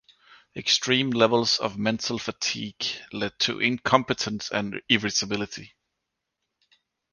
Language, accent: English, England English